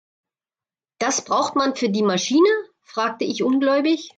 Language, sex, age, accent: German, female, 40-49, Deutschland Deutsch